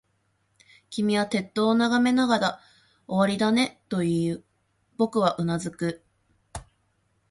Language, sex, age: Japanese, female, 19-29